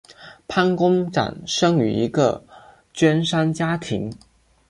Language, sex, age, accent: Chinese, male, 19-29, 出生地：福建省